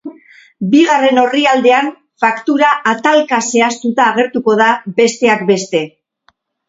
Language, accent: Basque, Mendebalekoa (Araba, Bizkaia, Gipuzkoako mendebaleko herri batzuk)